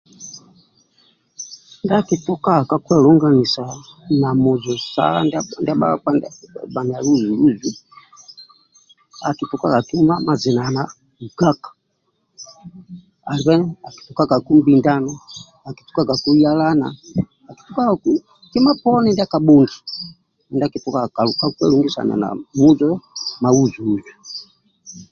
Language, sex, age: Amba (Uganda), male, 60-69